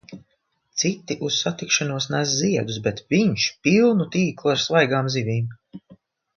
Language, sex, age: Latvian, female, 40-49